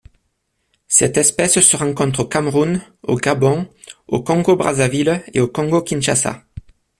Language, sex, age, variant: French, male, 30-39, Français de métropole